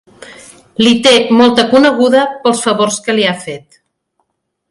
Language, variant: Catalan, Central